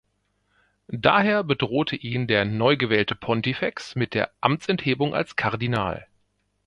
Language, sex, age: German, male, 40-49